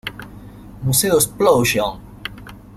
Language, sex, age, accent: Spanish, male, 40-49, Rioplatense: Argentina, Uruguay, este de Bolivia, Paraguay